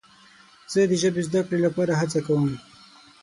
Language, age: Pashto, 19-29